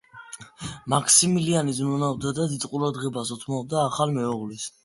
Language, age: Georgian, 19-29